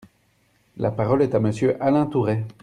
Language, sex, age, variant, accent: French, male, 30-39, Français d'Europe, Français de Belgique